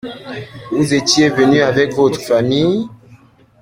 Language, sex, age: French, female, 30-39